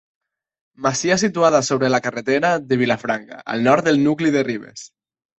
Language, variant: Catalan, Nord-Occidental